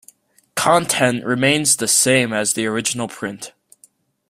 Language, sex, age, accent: English, male, under 19, United States English